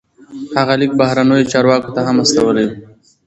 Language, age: Pashto, under 19